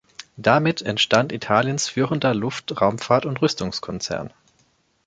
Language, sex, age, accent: German, male, 19-29, Deutschland Deutsch